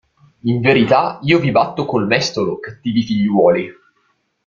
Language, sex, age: Italian, male, 19-29